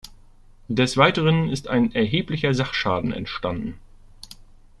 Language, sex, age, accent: German, male, 30-39, Deutschland Deutsch